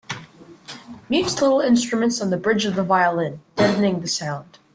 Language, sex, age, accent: English, male, under 19, United States English